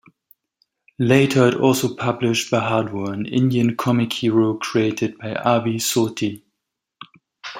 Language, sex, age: English, male, 19-29